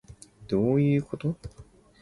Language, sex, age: Japanese, male, 19-29